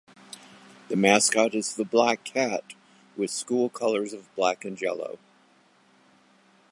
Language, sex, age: English, male, 70-79